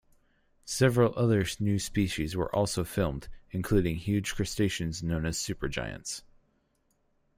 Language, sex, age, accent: English, male, 19-29, United States English